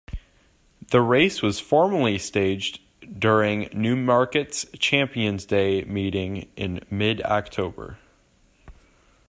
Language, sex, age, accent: English, male, under 19, United States English